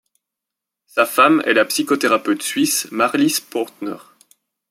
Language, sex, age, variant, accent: French, male, 30-39, Français d'Europe, Français de Belgique